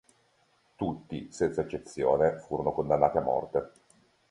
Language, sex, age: Italian, male, 30-39